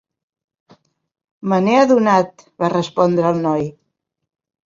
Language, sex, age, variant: Catalan, female, 60-69, Central